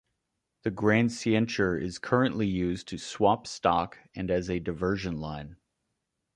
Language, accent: English, United States English